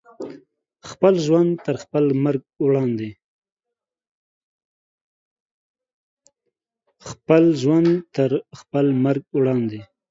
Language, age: Pashto, 19-29